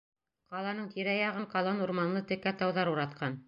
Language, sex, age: Bashkir, female, 40-49